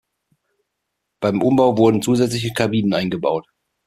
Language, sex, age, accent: German, male, 30-39, Deutschland Deutsch